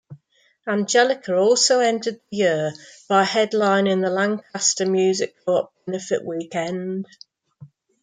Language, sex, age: English, female, 50-59